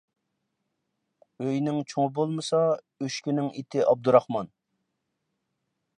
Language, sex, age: Uyghur, male, 40-49